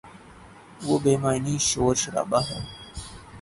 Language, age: Urdu, 19-29